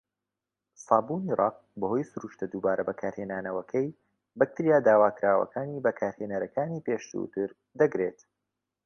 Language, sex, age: Central Kurdish, male, 19-29